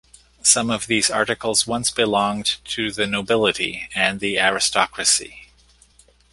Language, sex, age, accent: English, male, 50-59, Canadian English